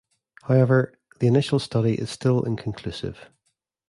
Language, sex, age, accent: English, male, 40-49, Northern Irish